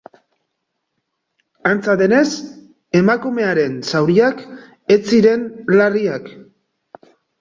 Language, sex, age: Basque, male, 40-49